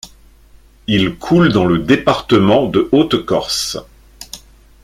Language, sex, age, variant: French, male, 50-59, Français de métropole